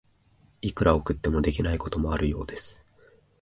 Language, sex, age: Japanese, male, 19-29